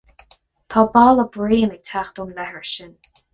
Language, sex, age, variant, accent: Irish, female, 30-39, Gaeilge Chonnacht, Cainteoir líofa, ní ó dhúchas